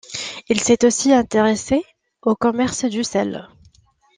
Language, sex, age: French, female, 19-29